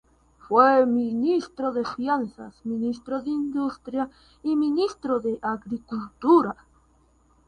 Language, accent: Spanish, Andino-Pacífico: Colombia, Perú, Ecuador, oeste de Bolivia y Venezuela andina